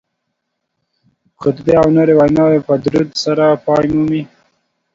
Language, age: Pashto, 19-29